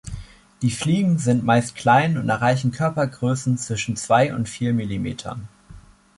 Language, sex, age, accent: German, male, 19-29, Deutschland Deutsch